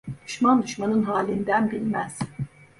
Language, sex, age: Turkish, female, 50-59